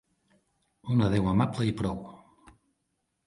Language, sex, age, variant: Catalan, male, 40-49, Central